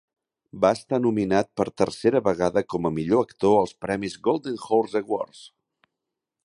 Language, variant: Catalan, Central